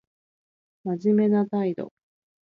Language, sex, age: Japanese, female, 30-39